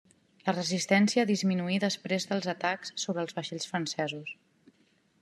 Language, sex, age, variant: Catalan, female, 30-39, Central